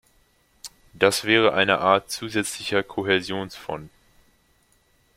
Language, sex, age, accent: German, male, 19-29, Deutschland Deutsch